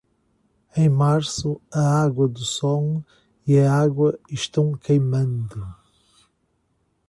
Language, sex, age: Portuguese, male, 40-49